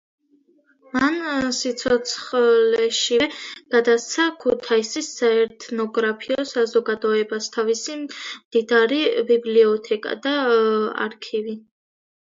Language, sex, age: Georgian, female, under 19